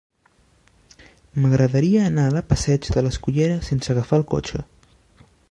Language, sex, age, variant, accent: Catalan, male, under 19, Central, central